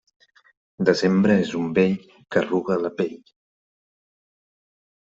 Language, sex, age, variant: Catalan, male, 50-59, Central